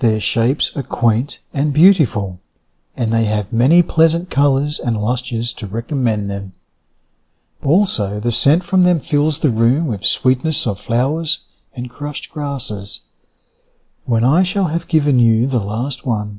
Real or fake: real